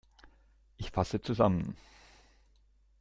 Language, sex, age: German, male, 60-69